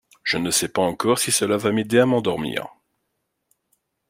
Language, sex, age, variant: French, male, 40-49, Français de métropole